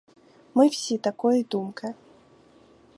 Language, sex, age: Ukrainian, female, 19-29